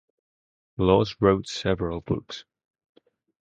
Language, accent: English, England English